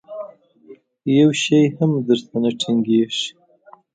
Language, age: Pashto, 19-29